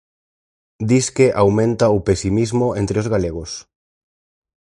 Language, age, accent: Galician, 30-39, Oriental (común en zona oriental)